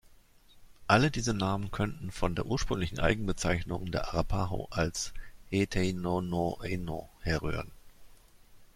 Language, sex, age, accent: German, male, 50-59, Deutschland Deutsch